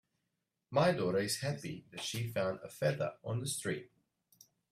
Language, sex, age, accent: English, male, 30-39, Australian English